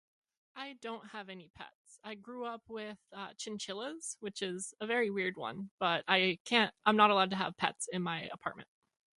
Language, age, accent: English, 19-29, United States English